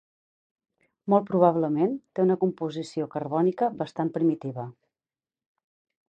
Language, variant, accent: Catalan, Central, central